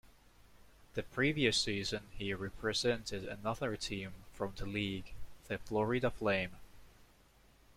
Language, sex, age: English, male, 19-29